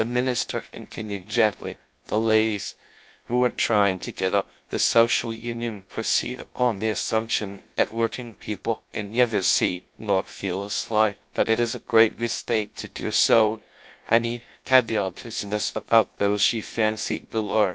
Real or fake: fake